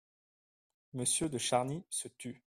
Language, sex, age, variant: French, male, 19-29, Français de métropole